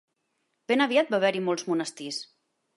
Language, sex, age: Catalan, female, 30-39